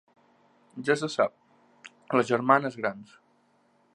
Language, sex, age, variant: Catalan, male, 19-29, Nord-Occidental